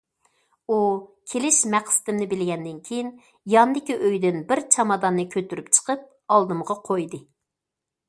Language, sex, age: Uyghur, female, 40-49